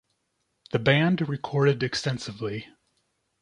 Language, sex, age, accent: English, male, 30-39, United States English